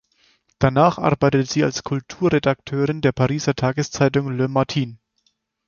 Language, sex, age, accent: German, male, 19-29, Deutschland Deutsch